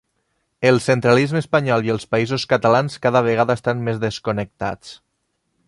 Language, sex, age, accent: Catalan, male, 30-39, valencià